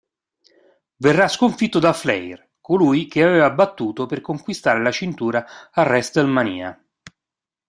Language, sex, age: Italian, male, 50-59